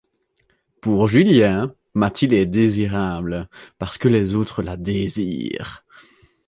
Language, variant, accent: French, Français d'Europe, Français de Belgique